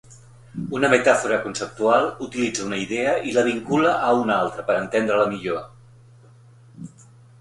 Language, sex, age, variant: Catalan, male, 50-59, Central